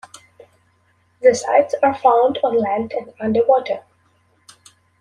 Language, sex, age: English, female, under 19